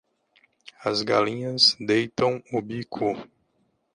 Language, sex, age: Portuguese, male, 30-39